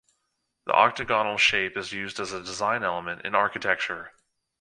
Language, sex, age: English, male, 30-39